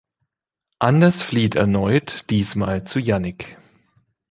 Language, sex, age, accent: German, male, 30-39, Deutschland Deutsch